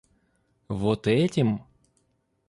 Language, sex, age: Russian, male, 30-39